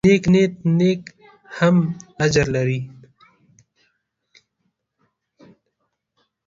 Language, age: Pashto, 19-29